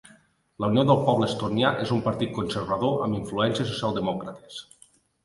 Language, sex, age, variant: Catalan, male, 40-49, Nord-Occidental